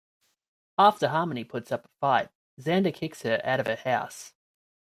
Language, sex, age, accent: English, male, 19-29, Australian English